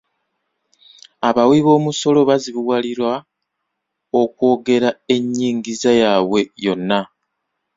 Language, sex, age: Ganda, male, 30-39